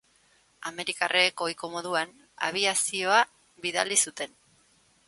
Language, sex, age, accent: Basque, female, 40-49, Erdialdekoa edo Nafarra (Gipuzkoa, Nafarroa)